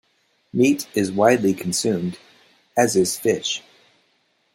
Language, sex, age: English, male, 50-59